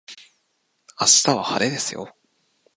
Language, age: Japanese, 19-29